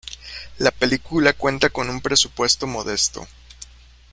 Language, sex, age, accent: Spanish, male, 19-29, México